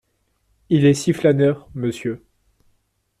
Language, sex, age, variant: French, male, 19-29, Français de métropole